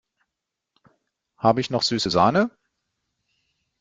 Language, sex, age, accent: German, male, 50-59, Deutschland Deutsch